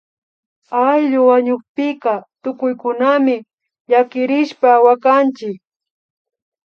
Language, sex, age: Imbabura Highland Quichua, female, 30-39